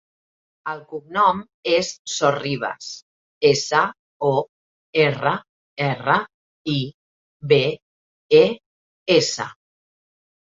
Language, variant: Catalan, Central